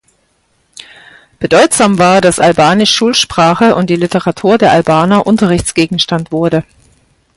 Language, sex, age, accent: German, female, 50-59, Deutschland Deutsch